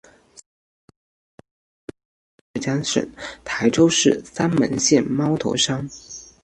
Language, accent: Chinese, 出生地：福建省